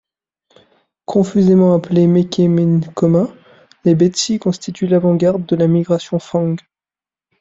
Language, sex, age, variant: French, male, 19-29, Français de métropole